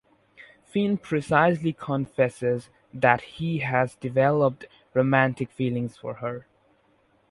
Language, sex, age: English, male, under 19